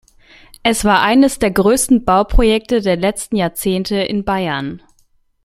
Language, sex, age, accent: German, male, 19-29, Deutschland Deutsch